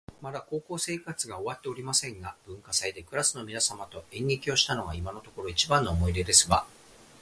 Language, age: Japanese, 40-49